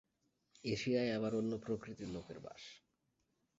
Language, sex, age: Bengali, male, 19-29